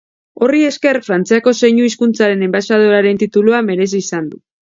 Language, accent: Basque, Mendebalekoa (Araba, Bizkaia, Gipuzkoako mendebaleko herri batzuk)